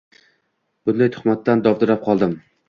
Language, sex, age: Uzbek, male, under 19